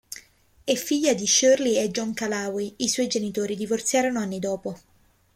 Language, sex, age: Italian, female, 19-29